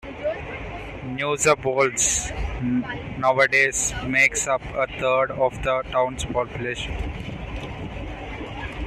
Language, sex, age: English, male, under 19